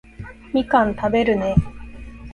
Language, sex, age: Japanese, female, 30-39